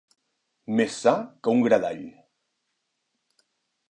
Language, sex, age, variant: Catalan, male, 40-49, Nord-Occidental